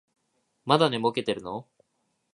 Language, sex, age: Japanese, male, 19-29